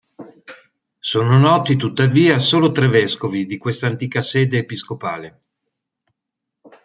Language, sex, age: Italian, male, 50-59